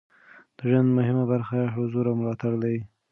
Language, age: Pashto, 19-29